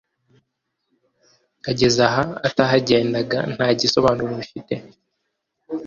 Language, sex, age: Kinyarwanda, male, 19-29